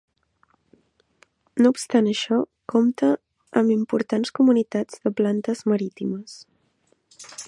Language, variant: Catalan, Central